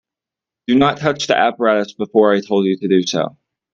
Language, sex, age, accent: English, male, 19-29, United States English